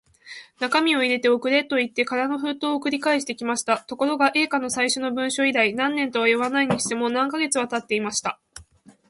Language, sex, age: Japanese, female, 19-29